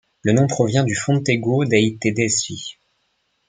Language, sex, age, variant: French, male, 19-29, Français de métropole